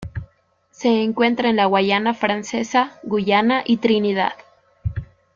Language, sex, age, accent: Spanish, female, 19-29, Andino-Pacífico: Colombia, Perú, Ecuador, oeste de Bolivia y Venezuela andina